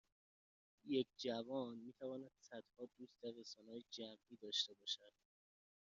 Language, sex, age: Persian, male, 19-29